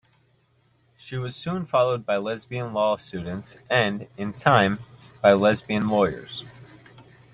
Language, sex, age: English, male, 19-29